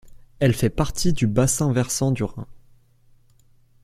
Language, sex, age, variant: French, male, under 19, Français de métropole